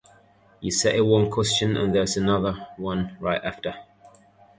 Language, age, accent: English, 19-29, England English